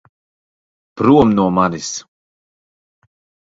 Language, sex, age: Latvian, male, 30-39